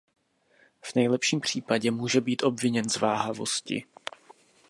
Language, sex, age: Czech, male, 30-39